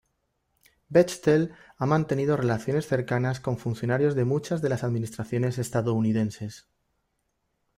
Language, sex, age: Spanish, male, 40-49